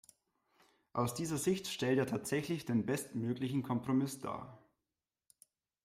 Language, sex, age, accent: German, male, 30-39, Deutschland Deutsch